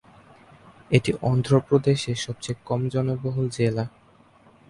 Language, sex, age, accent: Bengali, male, under 19, Native